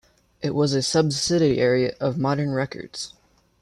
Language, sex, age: English, male, under 19